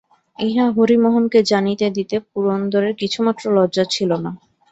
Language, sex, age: Bengali, female, 19-29